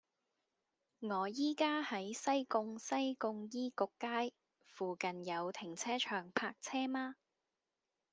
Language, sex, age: Cantonese, female, 30-39